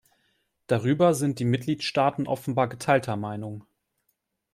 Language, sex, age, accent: German, male, 30-39, Deutschland Deutsch